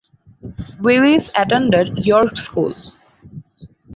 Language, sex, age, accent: English, female, 19-29, India and South Asia (India, Pakistan, Sri Lanka)